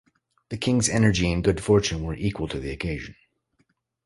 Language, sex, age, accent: English, male, 30-39, United States English